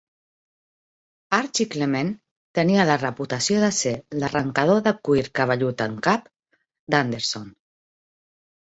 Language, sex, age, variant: Catalan, female, 40-49, Central